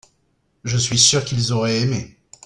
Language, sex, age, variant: French, male, 40-49, Français de métropole